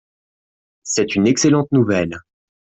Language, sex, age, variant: French, male, 19-29, Français de métropole